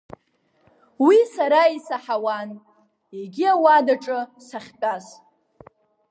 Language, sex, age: Abkhazian, female, under 19